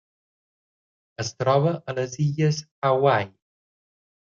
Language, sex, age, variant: Catalan, male, 19-29, Balear